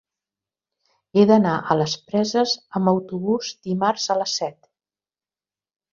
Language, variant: Catalan, Central